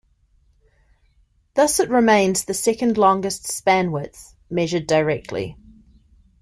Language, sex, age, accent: English, female, 30-39, New Zealand English